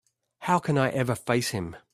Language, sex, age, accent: English, male, 50-59, Australian English